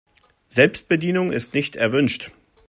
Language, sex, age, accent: German, male, 40-49, Deutschland Deutsch